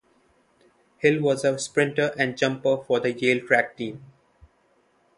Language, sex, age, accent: English, male, 19-29, India and South Asia (India, Pakistan, Sri Lanka)